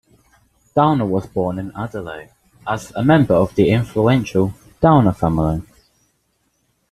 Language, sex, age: English, male, under 19